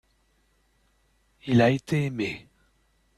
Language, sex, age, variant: French, male, 30-39, Français de métropole